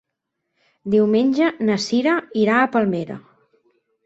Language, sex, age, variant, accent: Catalan, female, 30-39, Central, Neutre